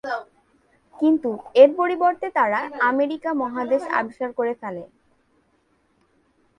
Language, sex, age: Bengali, female, 19-29